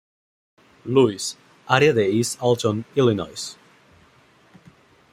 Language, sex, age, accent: Spanish, male, 19-29, México